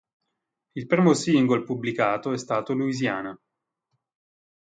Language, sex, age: Italian, male, 40-49